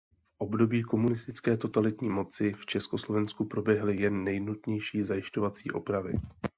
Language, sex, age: Czech, male, 30-39